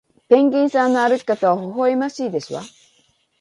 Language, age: Japanese, 50-59